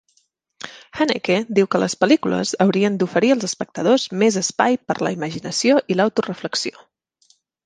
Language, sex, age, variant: Catalan, female, 30-39, Central